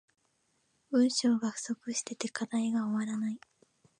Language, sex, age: Japanese, female, under 19